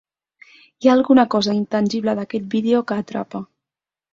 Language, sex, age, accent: Catalan, female, 19-29, Camp de Tarragona